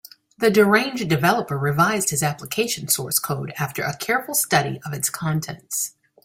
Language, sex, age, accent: English, female, 40-49, United States English